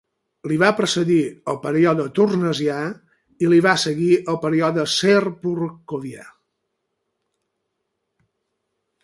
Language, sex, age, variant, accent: Catalan, male, 50-59, Balear, menorquí